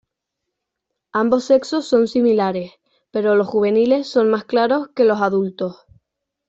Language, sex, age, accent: Spanish, female, under 19, España: Islas Canarias